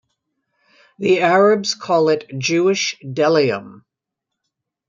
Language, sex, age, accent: English, female, 50-59, Canadian English